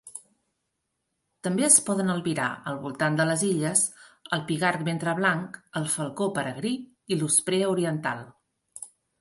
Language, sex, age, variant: Catalan, female, 40-49, Central